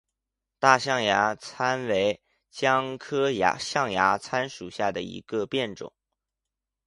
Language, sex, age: Chinese, male, 19-29